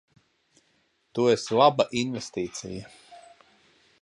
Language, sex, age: Latvian, male, 30-39